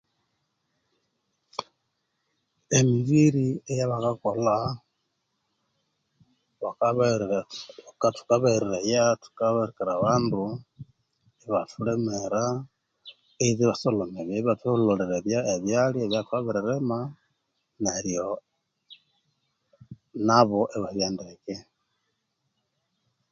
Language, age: Konzo, 40-49